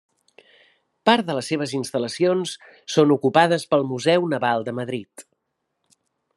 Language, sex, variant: Catalan, male, Central